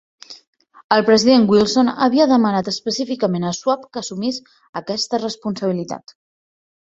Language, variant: Catalan, Central